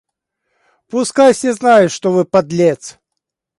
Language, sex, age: Russian, male, 50-59